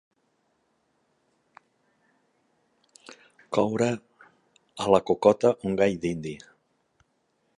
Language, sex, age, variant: Catalan, male, 50-59, Central